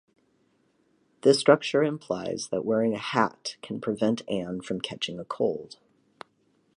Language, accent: English, United States English